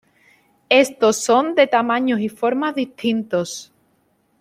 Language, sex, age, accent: Spanish, female, 19-29, España: Sur peninsular (Andalucia, Extremadura, Murcia)